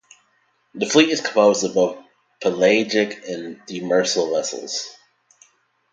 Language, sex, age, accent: English, male, under 19, United States English